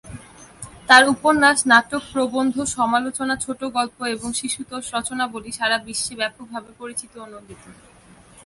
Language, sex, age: Bengali, female, under 19